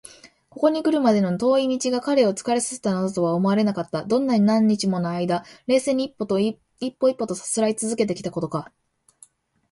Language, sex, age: Japanese, female, 19-29